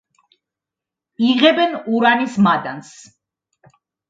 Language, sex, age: Georgian, female, 60-69